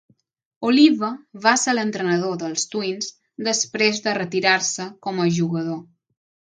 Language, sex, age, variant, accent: Catalan, female, under 19, Balear, balear; mallorquí